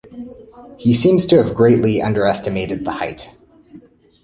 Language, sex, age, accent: English, male, 30-39, United States English